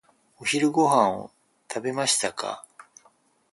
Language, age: Japanese, 50-59